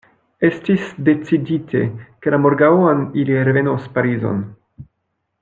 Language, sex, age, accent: Esperanto, male, 19-29, Internacia